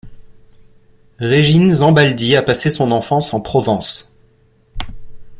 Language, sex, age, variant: French, male, 30-39, Français de métropole